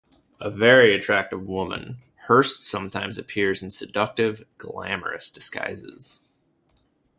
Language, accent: English, United States English